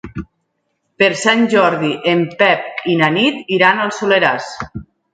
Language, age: Catalan, 19-29